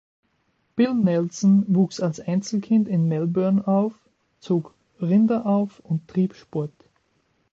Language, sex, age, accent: German, male, 19-29, Österreichisches Deutsch